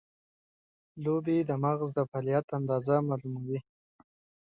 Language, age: Pashto, 19-29